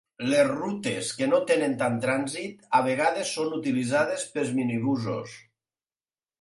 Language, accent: Catalan, valencià